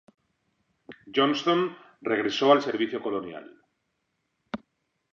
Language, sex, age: Spanish, male, 40-49